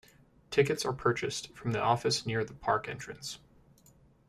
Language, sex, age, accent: English, male, 19-29, United States English